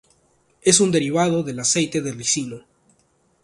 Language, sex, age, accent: Spanish, male, 19-29, Andino-Pacífico: Colombia, Perú, Ecuador, oeste de Bolivia y Venezuela andina